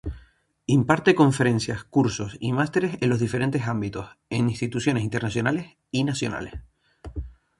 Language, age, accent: Spanish, 19-29, España: Islas Canarias